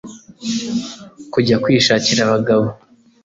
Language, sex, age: Kinyarwanda, male, 19-29